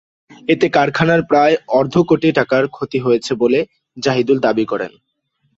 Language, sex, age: Bengali, male, 19-29